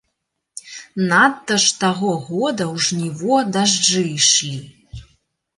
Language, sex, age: Belarusian, female, 30-39